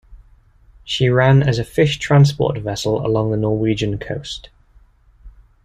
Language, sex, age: English, male, 30-39